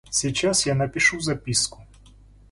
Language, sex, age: Russian, male, 40-49